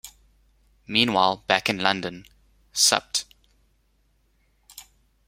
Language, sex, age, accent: English, male, 30-39, Southern African (South Africa, Zimbabwe, Namibia)